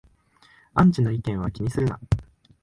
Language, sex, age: Japanese, male, 19-29